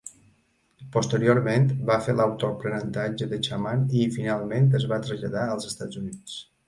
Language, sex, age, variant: Catalan, male, 50-59, Balear